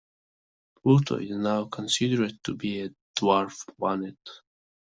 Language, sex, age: English, male, 19-29